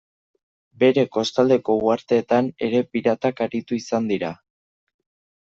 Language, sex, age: Basque, male, under 19